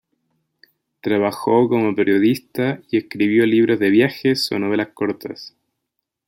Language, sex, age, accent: Spanish, male, 19-29, Chileno: Chile, Cuyo